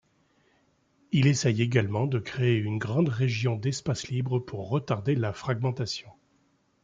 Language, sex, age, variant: French, male, 50-59, Français de métropole